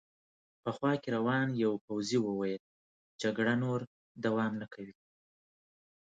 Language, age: Pashto, 30-39